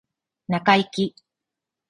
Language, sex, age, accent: Japanese, female, 40-49, 標準語